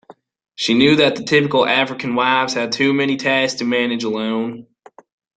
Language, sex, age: English, male, 19-29